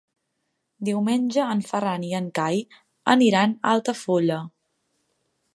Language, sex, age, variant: Catalan, female, 19-29, Central